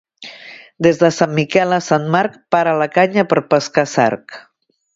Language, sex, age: Catalan, female, 50-59